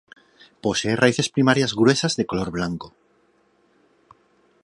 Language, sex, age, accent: Spanish, male, 40-49, España: Norte peninsular (Asturias, Castilla y León, Cantabria, País Vasco, Navarra, Aragón, La Rioja, Guadalajara, Cuenca)